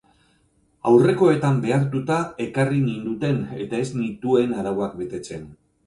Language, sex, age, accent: Basque, male, 50-59, Mendebalekoa (Araba, Bizkaia, Gipuzkoako mendebaleko herri batzuk)